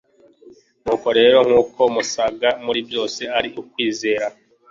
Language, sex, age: Kinyarwanda, male, 19-29